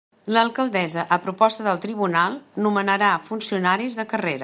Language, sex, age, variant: Catalan, female, 60-69, Central